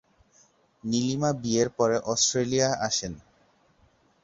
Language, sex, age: Bengali, male, 19-29